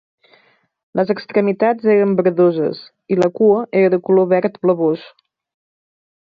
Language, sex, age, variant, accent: Catalan, female, 30-39, Central, central